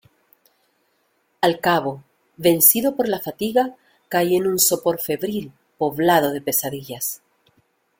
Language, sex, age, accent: Spanish, female, 40-49, América central